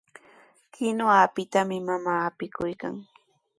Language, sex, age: Sihuas Ancash Quechua, female, 19-29